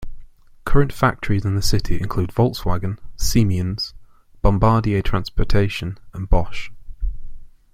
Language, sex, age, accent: English, male, 19-29, England English